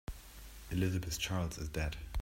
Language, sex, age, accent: English, male, 40-49, United States English